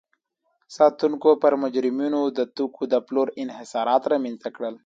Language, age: Pashto, 19-29